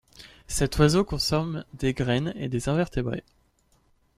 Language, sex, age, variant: French, male, 19-29, Français de métropole